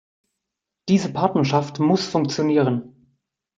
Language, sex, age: German, male, 30-39